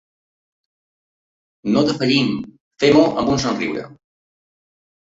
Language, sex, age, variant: Catalan, male, 50-59, Balear